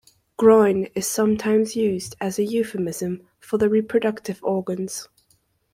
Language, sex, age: English, male, 19-29